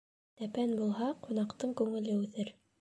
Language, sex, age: Bashkir, female, 19-29